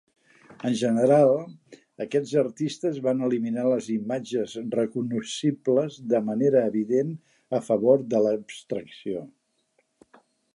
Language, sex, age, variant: Catalan, male, 60-69, Central